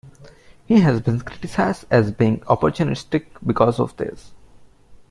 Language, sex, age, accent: English, male, 19-29, India and South Asia (India, Pakistan, Sri Lanka)